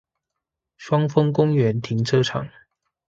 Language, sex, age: Chinese, male, 19-29